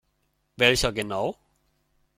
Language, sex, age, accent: German, male, 19-29, Deutschland Deutsch